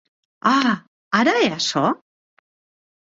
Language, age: Occitan, 50-59